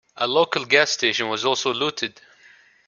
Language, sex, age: English, male, 19-29